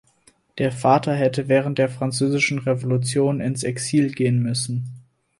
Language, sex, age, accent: German, male, 19-29, Deutschland Deutsch